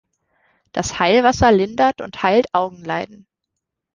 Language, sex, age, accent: German, female, 19-29, Deutschland Deutsch